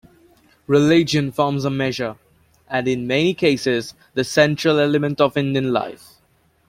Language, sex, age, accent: English, male, 19-29, United States English